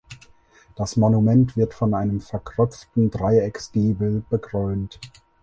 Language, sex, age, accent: German, male, 30-39, Deutschland Deutsch